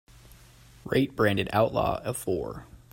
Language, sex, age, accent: English, male, 19-29, United States English